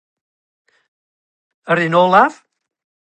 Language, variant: Welsh, North-Western Welsh